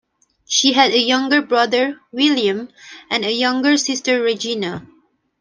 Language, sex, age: English, female, 19-29